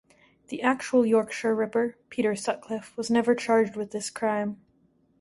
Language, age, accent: English, 19-29, United States English